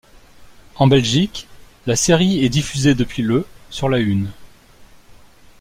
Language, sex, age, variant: French, male, 40-49, Français de métropole